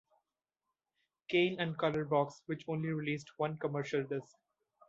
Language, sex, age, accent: English, male, 19-29, India and South Asia (India, Pakistan, Sri Lanka)